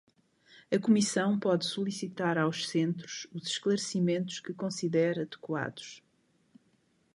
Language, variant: Portuguese, Portuguese (Portugal)